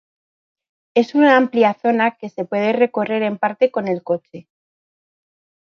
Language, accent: Spanish, España: Centro-Sur peninsular (Madrid, Toledo, Castilla-La Mancha)